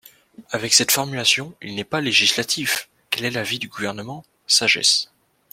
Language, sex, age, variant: French, male, under 19, Français de métropole